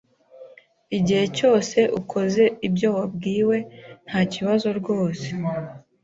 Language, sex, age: Kinyarwanda, female, 19-29